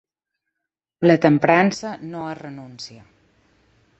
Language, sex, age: Catalan, female, 30-39